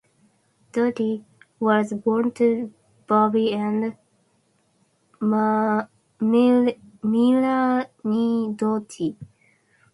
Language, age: English, 19-29